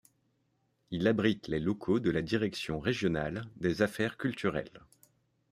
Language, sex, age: French, male, 30-39